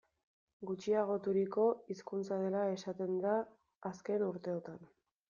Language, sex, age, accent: Basque, female, 19-29, Mendebalekoa (Araba, Bizkaia, Gipuzkoako mendebaleko herri batzuk)